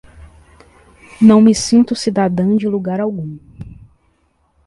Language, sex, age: Portuguese, female, 19-29